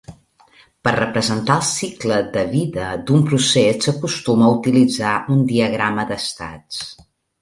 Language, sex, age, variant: Catalan, female, 40-49, Balear